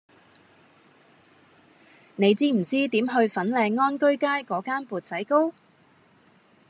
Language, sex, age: Cantonese, female, 30-39